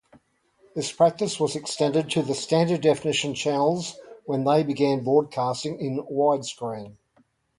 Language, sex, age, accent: English, male, 60-69, Australian English